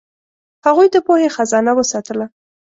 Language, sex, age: Pashto, female, 19-29